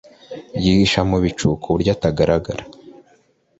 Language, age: Kinyarwanda, 19-29